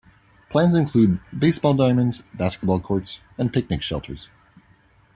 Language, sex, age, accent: English, male, 19-29, United States English